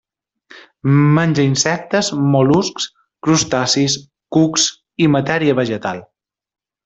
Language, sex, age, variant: Catalan, male, 30-39, Balear